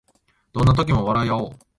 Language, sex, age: Japanese, male, 19-29